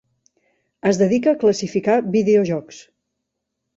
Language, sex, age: Catalan, female, 50-59